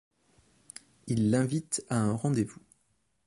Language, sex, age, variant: French, male, 30-39, Français de métropole